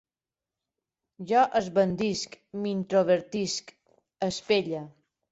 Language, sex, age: Catalan, female, 50-59